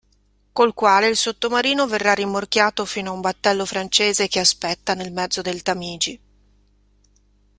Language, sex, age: Italian, female, 50-59